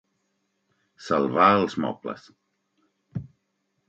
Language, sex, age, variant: Catalan, male, 40-49, Central